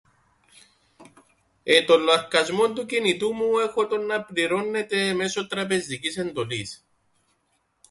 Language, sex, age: Greek, male, 40-49